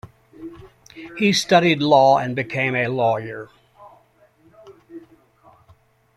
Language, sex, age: English, male, 70-79